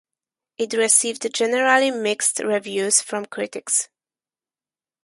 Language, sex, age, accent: English, female, 19-29, Slavic